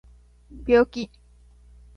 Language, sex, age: Japanese, female, 19-29